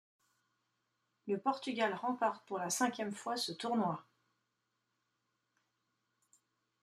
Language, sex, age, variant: French, female, 50-59, Français de métropole